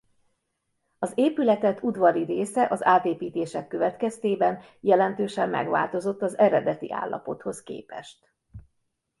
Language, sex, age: Hungarian, female, 50-59